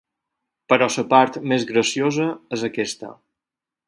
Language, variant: Catalan, Balear